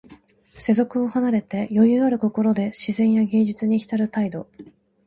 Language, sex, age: Japanese, female, 19-29